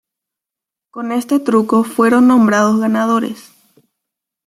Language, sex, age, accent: Spanish, female, under 19, Rioplatense: Argentina, Uruguay, este de Bolivia, Paraguay